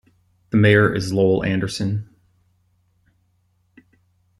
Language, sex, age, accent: English, male, 60-69, United States English